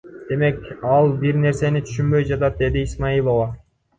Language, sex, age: Kyrgyz, male, 19-29